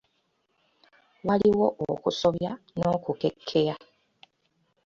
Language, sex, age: Ganda, female, 19-29